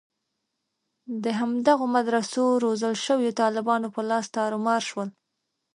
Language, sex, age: Pashto, female, 19-29